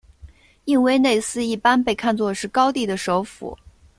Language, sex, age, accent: Chinese, female, 30-39, 出生地：上海市